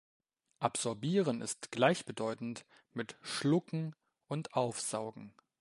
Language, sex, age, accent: German, male, 19-29, Deutschland Deutsch